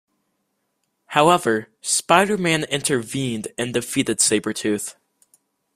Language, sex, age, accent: English, male, under 19, United States English